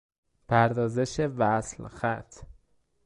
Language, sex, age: Persian, male, 19-29